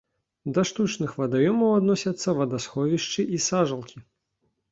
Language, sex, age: Belarusian, male, 19-29